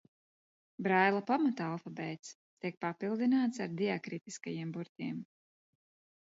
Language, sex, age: Latvian, female, 40-49